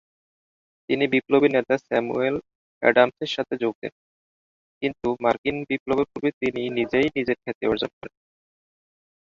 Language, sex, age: Bengali, male, 19-29